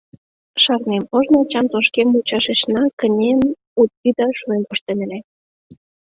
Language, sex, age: Mari, female, 19-29